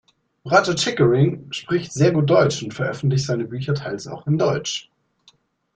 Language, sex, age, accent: German, male, 19-29, Deutschland Deutsch